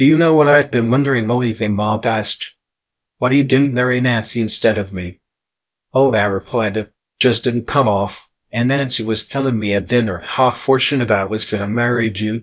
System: TTS, VITS